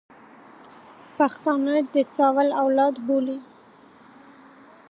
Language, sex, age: Pashto, female, 19-29